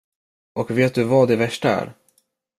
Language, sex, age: Swedish, male, under 19